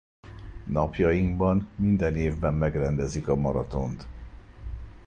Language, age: Hungarian, 40-49